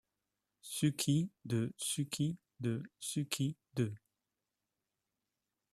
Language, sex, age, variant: French, male, 40-49, Français de métropole